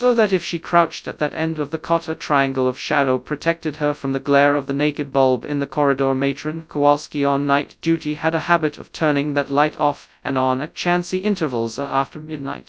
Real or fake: fake